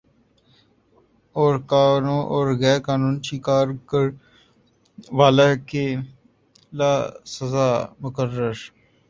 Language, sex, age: Urdu, male, 19-29